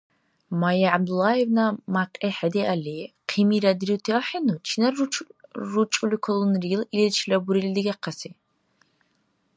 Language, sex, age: Dargwa, female, 19-29